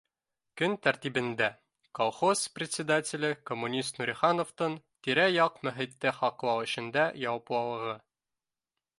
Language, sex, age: Bashkir, male, 19-29